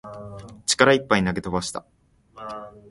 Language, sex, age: Japanese, male, 19-29